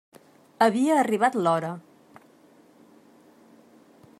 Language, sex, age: Catalan, female, 40-49